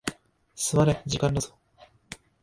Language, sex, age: Japanese, male, 19-29